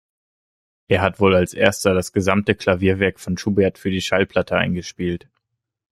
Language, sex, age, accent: German, male, 19-29, Deutschland Deutsch